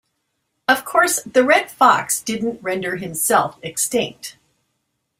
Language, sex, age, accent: English, female, 50-59, United States English